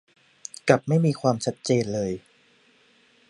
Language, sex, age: Thai, male, 30-39